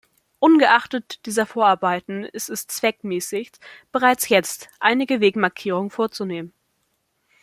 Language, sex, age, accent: German, female, under 19, Deutschland Deutsch